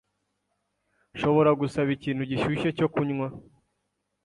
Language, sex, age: Kinyarwanda, male, 19-29